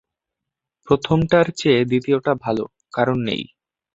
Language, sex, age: Bengali, male, under 19